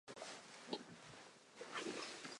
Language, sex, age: Japanese, male, 19-29